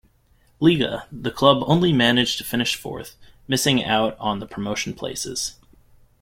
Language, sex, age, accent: English, male, 19-29, United States English